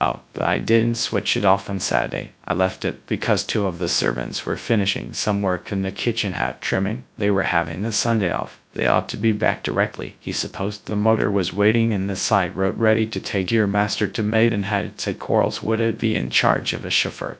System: TTS, GradTTS